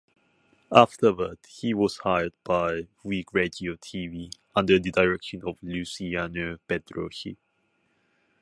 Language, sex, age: English, male, 19-29